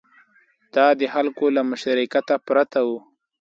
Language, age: Pashto, 19-29